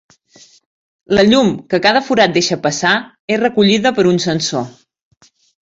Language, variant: Catalan, Central